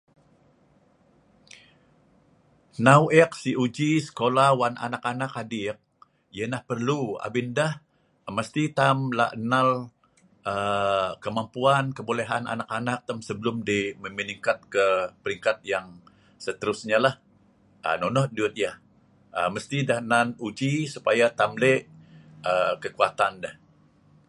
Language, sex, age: Sa'ban, male, 60-69